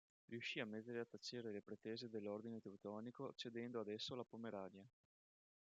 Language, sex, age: Italian, male, 30-39